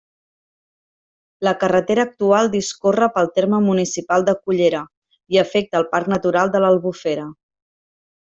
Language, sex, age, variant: Catalan, female, 30-39, Central